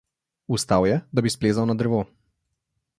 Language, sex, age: Slovenian, male, 19-29